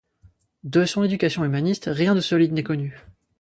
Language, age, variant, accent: French, 19-29, Français de métropole, Français de l'est de la France